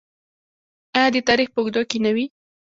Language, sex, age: Pashto, female, 19-29